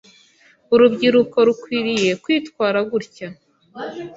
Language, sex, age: Kinyarwanda, female, 19-29